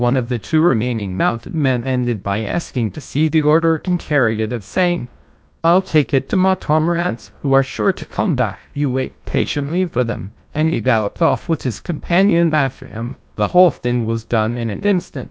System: TTS, GlowTTS